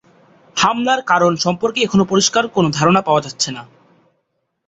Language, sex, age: Bengali, male, 19-29